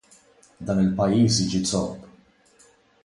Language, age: Maltese, 19-29